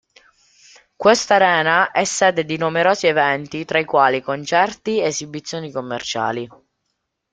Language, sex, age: Italian, male, under 19